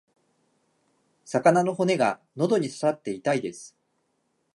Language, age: Japanese, 30-39